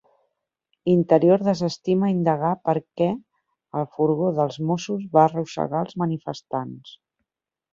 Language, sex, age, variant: Catalan, female, 40-49, Central